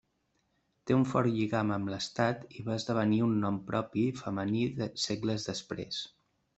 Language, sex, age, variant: Catalan, male, 19-29, Central